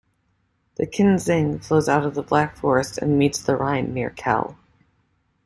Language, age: English, 40-49